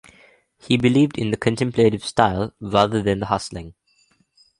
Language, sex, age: English, male, under 19